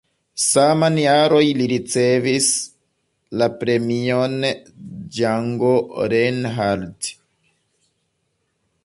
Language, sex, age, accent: Esperanto, male, 19-29, Internacia